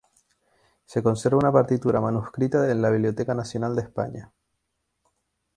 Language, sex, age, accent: Spanish, male, 19-29, España: Islas Canarias